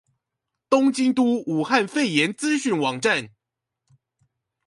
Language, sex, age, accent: Chinese, male, 19-29, 出生地：臺北市